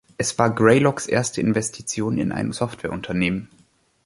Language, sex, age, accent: German, male, 19-29, Deutschland Deutsch